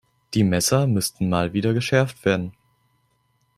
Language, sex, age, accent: German, male, 19-29, Deutschland Deutsch